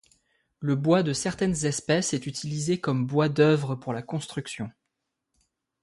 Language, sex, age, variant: French, male, 19-29, Français de métropole